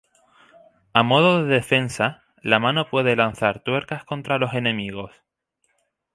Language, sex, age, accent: Spanish, male, 19-29, España: Islas Canarias